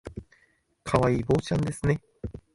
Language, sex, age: Japanese, male, 19-29